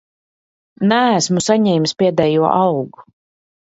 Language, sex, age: Latvian, female, 40-49